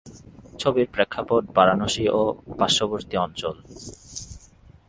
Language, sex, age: Bengali, male, 19-29